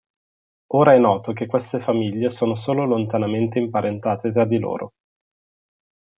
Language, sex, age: Italian, male, 19-29